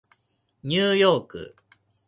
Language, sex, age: Japanese, male, 19-29